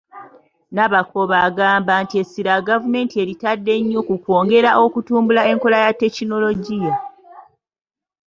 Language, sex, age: Ganda, female, 30-39